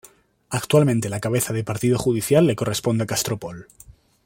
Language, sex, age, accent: Spanish, male, 19-29, España: Centro-Sur peninsular (Madrid, Toledo, Castilla-La Mancha)